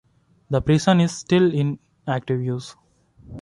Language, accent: English, India and South Asia (India, Pakistan, Sri Lanka)